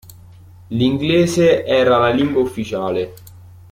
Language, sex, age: Italian, male, 19-29